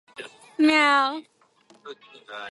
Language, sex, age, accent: English, female, under 19, United States English